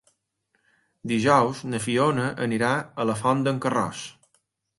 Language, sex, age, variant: Catalan, male, 40-49, Balear